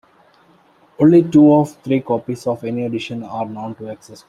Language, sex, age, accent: English, male, 19-29, England English